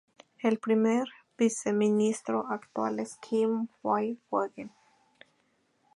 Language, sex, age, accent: Spanish, female, 30-39, México